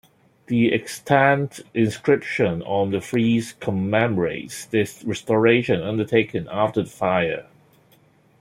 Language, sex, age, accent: English, male, 30-39, Hong Kong English